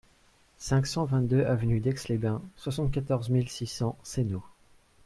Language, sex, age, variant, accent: French, male, 19-29, Français de métropole, Français de l'est de la France